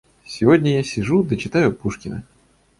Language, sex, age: Russian, male, 19-29